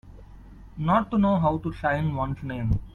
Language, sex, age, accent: English, male, 19-29, India and South Asia (India, Pakistan, Sri Lanka)